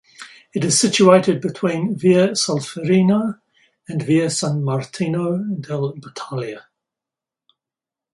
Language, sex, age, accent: English, male, 60-69, Australian English